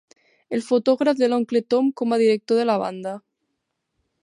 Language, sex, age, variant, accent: Catalan, female, 19-29, Central, central; nord-occidental; septentrional